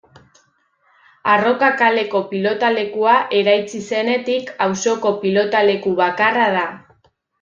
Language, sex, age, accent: Basque, female, 19-29, Mendebalekoa (Araba, Bizkaia, Gipuzkoako mendebaleko herri batzuk)